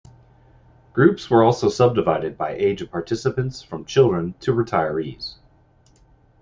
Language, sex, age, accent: English, male, 40-49, Canadian English